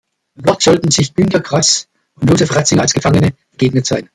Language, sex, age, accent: German, male, 60-69, Deutschland Deutsch